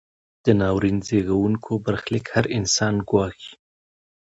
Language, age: Pashto, 30-39